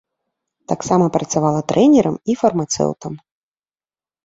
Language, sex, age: Belarusian, female, 30-39